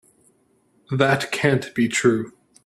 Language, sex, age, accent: English, male, 19-29, Canadian English